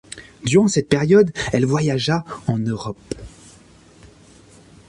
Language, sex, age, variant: French, male, 30-39, Français de métropole